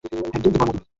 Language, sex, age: Bengali, male, 19-29